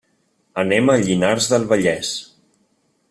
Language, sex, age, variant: Catalan, male, 19-29, Central